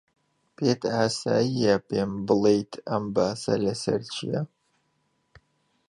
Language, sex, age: Central Kurdish, male, 30-39